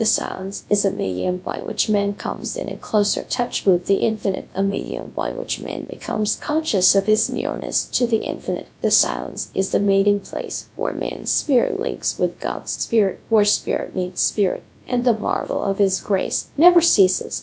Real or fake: fake